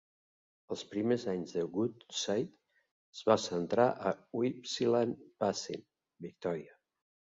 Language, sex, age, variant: Catalan, male, 50-59, Central